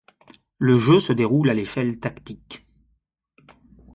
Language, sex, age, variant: French, male, 19-29, Français de métropole